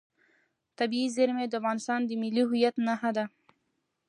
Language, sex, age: Pashto, female, 19-29